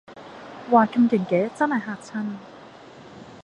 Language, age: Cantonese, 19-29